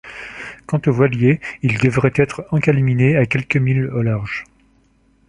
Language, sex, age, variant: French, male, 40-49, Français de métropole